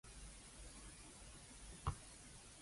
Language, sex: Cantonese, female